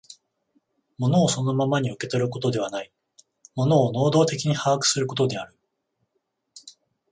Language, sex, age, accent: Japanese, male, 40-49, 関西